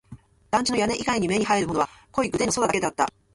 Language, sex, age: Japanese, female, 40-49